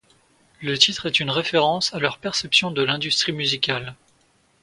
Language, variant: French, Français de métropole